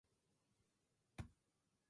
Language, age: English, 19-29